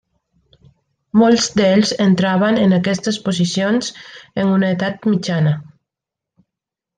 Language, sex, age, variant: Catalan, female, 30-39, Central